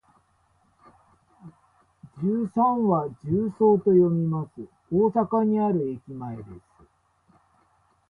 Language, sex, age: Japanese, male, 40-49